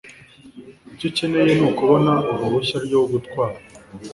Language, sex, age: Kinyarwanda, male, under 19